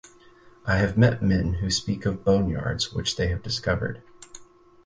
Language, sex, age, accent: English, male, 30-39, United States English